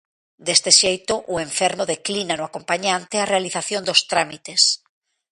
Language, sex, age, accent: Galician, female, 40-49, Normativo (estándar)